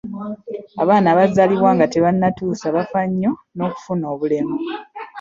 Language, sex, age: Ganda, male, 19-29